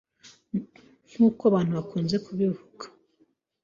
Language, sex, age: Kinyarwanda, female, 19-29